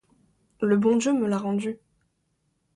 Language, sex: French, female